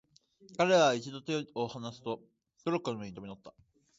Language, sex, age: Japanese, male, under 19